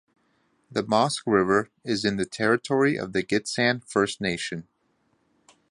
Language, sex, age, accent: English, male, 19-29, United States English